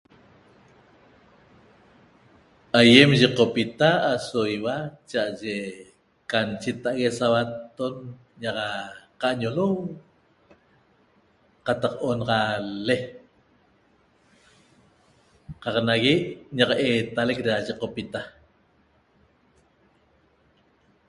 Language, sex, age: Toba, male, 60-69